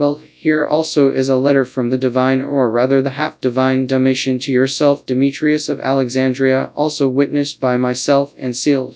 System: TTS, FastPitch